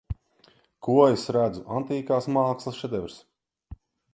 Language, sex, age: Latvian, male, 40-49